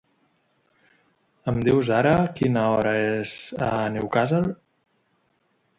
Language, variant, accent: Catalan, Central, central